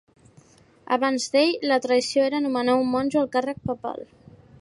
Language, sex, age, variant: Catalan, female, 19-29, Central